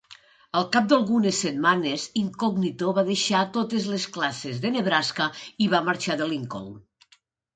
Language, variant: Catalan, Nord-Occidental